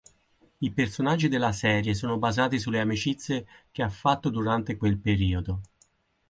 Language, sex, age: Italian, male, 50-59